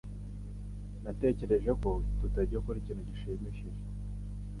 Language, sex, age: Kinyarwanda, male, 19-29